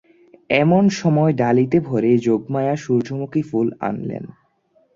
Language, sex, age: Bengali, male, under 19